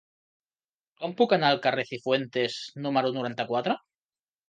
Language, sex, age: Catalan, male, 30-39